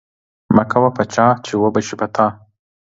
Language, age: Pashto, 30-39